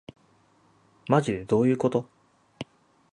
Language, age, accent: Japanese, 30-39, 標準